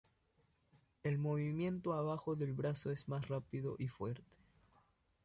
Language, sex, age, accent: Spanish, male, 19-29, Andino-Pacífico: Colombia, Perú, Ecuador, oeste de Bolivia y Venezuela andina